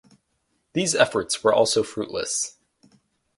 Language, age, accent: English, 19-29, United States English